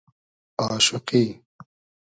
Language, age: Hazaragi, 19-29